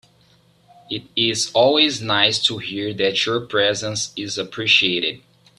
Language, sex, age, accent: English, male, 30-39, United States English